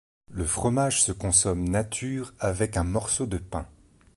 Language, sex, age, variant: French, male, 40-49, Français de métropole